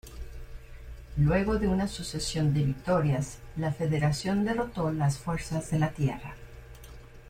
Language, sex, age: Spanish, female, 40-49